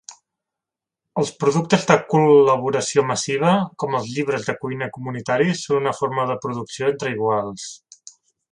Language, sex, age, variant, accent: Catalan, male, 30-39, Central, central